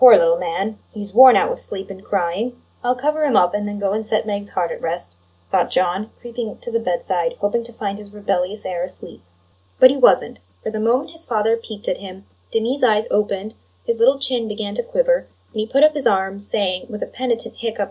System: none